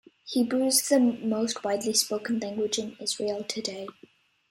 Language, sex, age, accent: English, male, 30-39, United States English